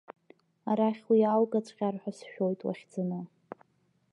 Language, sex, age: Abkhazian, female, under 19